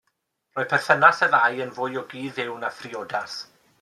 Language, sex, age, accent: Welsh, male, 19-29, Y Deyrnas Unedig Cymraeg